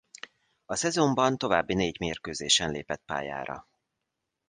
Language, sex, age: Hungarian, male, 40-49